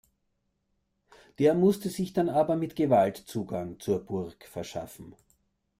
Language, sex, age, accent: German, male, 40-49, Österreichisches Deutsch